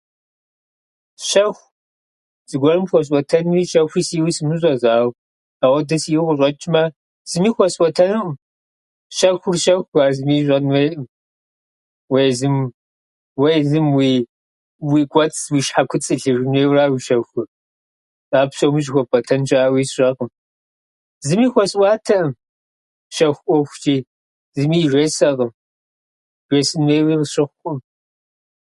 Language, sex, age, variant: Kabardian, male, 50-59, Адыгэбзэ (Къэбэрдей, Кирил, псоми зэдай)